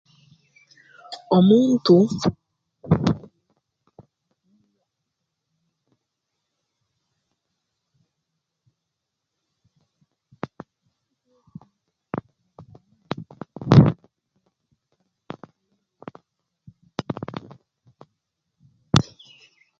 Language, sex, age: Tooro, female, 19-29